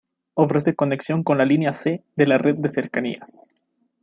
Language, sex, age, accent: Spanish, male, 19-29, México